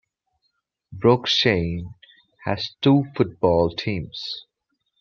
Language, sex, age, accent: English, male, 19-29, India and South Asia (India, Pakistan, Sri Lanka)